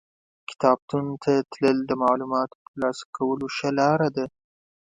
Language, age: Pashto, 19-29